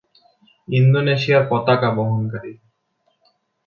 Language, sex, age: Bengali, male, 19-29